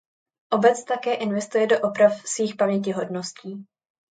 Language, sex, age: Czech, female, under 19